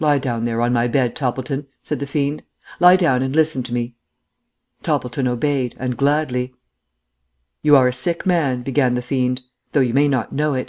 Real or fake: real